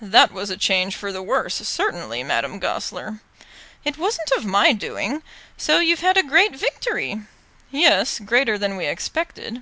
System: none